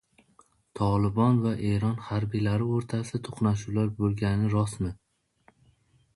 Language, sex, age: Uzbek, male, 19-29